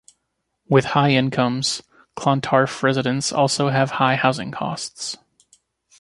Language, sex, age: English, male, 30-39